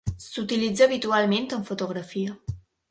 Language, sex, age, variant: Catalan, female, under 19, Balear